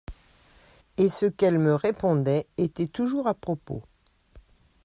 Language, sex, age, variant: French, female, 60-69, Français de métropole